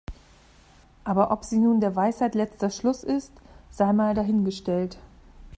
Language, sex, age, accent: German, female, 40-49, Deutschland Deutsch